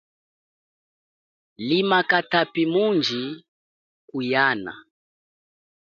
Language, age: Chokwe, 30-39